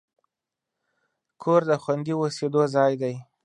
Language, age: Pashto, 19-29